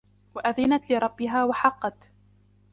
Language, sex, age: Arabic, female, under 19